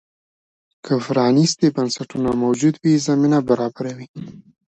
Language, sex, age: Pashto, male, 19-29